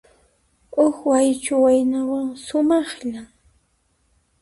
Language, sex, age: Puno Quechua, female, 19-29